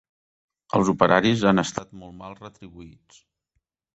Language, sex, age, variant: Catalan, male, 50-59, Central